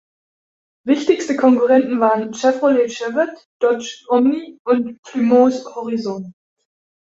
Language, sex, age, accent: German, female, 19-29, Deutschland Deutsch